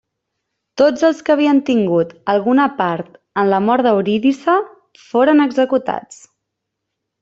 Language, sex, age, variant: Catalan, female, 19-29, Central